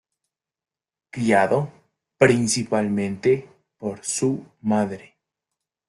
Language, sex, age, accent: Spanish, male, 19-29, Andino-Pacífico: Colombia, Perú, Ecuador, oeste de Bolivia y Venezuela andina